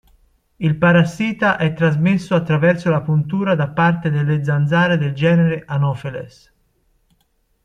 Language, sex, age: Italian, male, 30-39